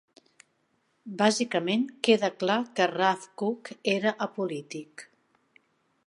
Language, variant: Catalan, Central